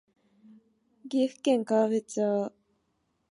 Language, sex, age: Japanese, female, 19-29